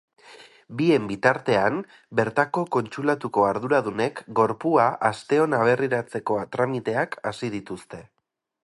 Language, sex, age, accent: Basque, male, 30-39, Erdialdekoa edo Nafarra (Gipuzkoa, Nafarroa)